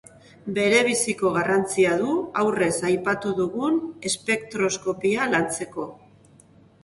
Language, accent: Basque, Mendebalekoa (Araba, Bizkaia, Gipuzkoako mendebaleko herri batzuk)